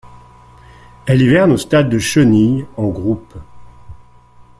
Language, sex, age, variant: French, male, 40-49, Français de métropole